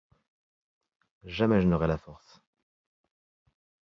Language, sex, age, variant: French, male, 30-39, Français de métropole